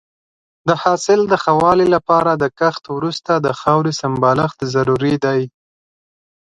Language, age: Pashto, 19-29